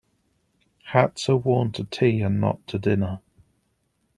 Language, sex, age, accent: English, male, 30-39, England English